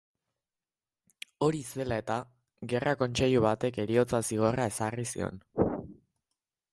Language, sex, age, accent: Basque, male, under 19, Erdialdekoa edo Nafarra (Gipuzkoa, Nafarroa)